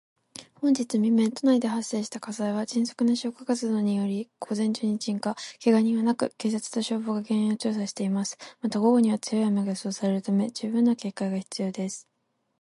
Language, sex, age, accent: Japanese, female, 19-29, 関西弁